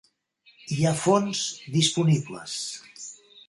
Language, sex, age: Catalan, male, 80-89